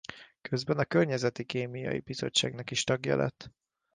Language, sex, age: Hungarian, male, 30-39